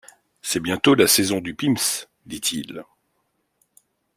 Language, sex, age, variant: French, male, 40-49, Français de métropole